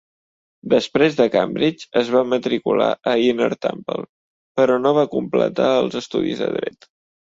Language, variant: Catalan, Central